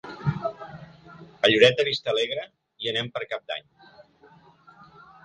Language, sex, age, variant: Catalan, male, 50-59, Central